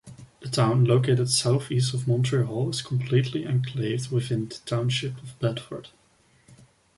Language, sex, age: English, male, 19-29